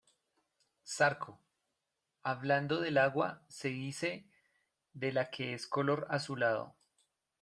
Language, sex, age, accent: Spanish, male, 30-39, Andino-Pacífico: Colombia, Perú, Ecuador, oeste de Bolivia y Venezuela andina